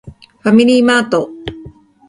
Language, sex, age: Japanese, female, 40-49